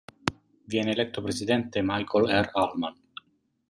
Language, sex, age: Italian, male, 40-49